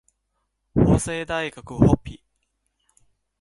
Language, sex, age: Japanese, male, 19-29